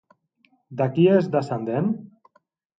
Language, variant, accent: Catalan, Central, central